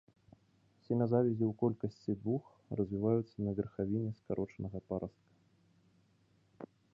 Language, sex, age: Belarusian, male, 19-29